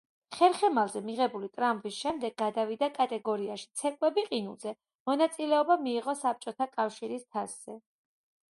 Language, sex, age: Georgian, female, 30-39